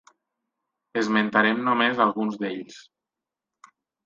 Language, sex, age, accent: Catalan, male, 19-29, valencià